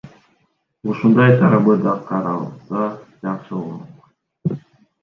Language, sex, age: Kyrgyz, male, 19-29